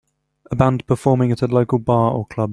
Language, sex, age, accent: English, male, 19-29, England English